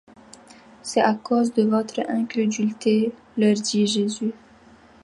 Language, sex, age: French, female, 19-29